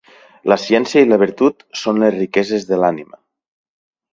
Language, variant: Catalan, Nord-Occidental